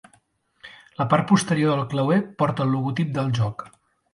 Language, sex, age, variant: Catalan, male, 30-39, Central